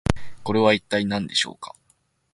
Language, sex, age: Japanese, male, 19-29